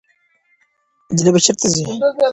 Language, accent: English, United States English